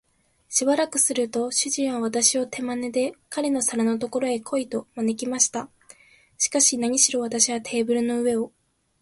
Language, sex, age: Japanese, female, 19-29